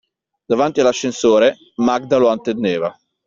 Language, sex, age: Italian, male, 19-29